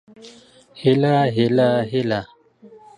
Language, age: Pashto, 40-49